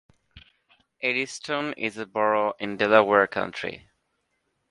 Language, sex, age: English, male, 19-29